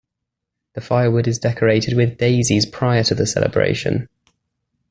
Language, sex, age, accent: English, male, 19-29, England English